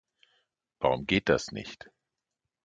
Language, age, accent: German, 50-59, Deutschland Deutsch